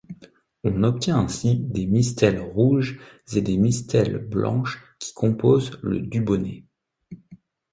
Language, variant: French, Français de métropole